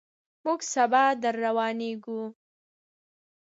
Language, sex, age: Pashto, female, 30-39